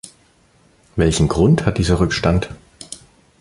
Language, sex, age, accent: German, male, 30-39, Deutschland Deutsch